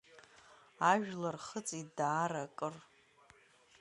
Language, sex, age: Abkhazian, female, 40-49